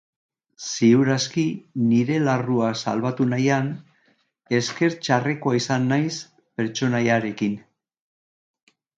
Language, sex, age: Basque, male, 60-69